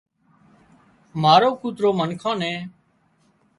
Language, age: Wadiyara Koli, 30-39